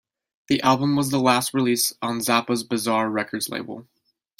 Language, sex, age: English, male, 19-29